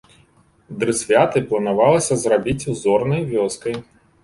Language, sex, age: Belarusian, male, 40-49